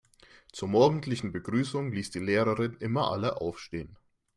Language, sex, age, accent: German, male, 19-29, Deutschland Deutsch